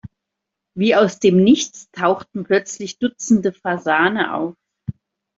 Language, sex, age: German, female, 60-69